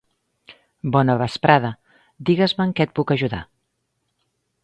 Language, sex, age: Catalan, female, 50-59